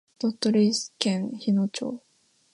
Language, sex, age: Japanese, female, 19-29